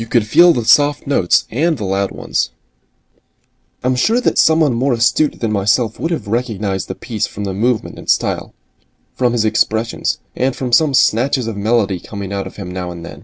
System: none